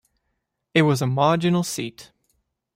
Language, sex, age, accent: English, male, 19-29, England English